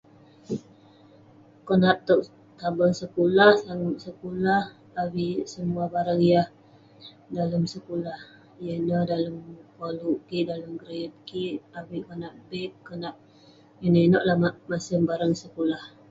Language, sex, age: Western Penan, female, 19-29